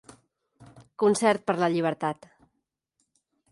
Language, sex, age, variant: Catalan, female, 40-49, Central